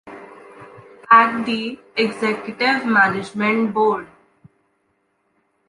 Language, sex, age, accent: English, female, 19-29, India and South Asia (India, Pakistan, Sri Lanka)